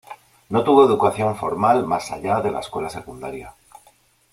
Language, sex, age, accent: Spanish, male, 40-49, España: Norte peninsular (Asturias, Castilla y León, Cantabria, País Vasco, Navarra, Aragón, La Rioja, Guadalajara, Cuenca)